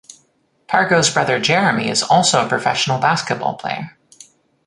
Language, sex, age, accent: English, female, 19-29, United States English